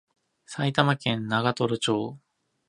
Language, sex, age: Japanese, male, 19-29